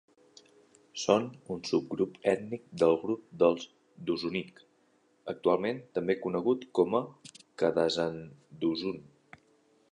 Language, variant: Catalan, Central